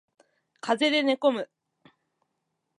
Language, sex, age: Japanese, female, 19-29